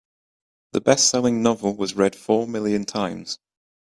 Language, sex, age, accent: English, male, 19-29, England English